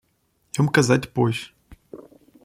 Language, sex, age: Portuguese, male, 19-29